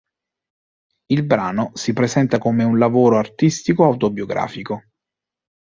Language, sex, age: Italian, male, 30-39